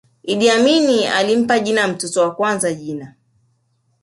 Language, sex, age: Swahili, male, 19-29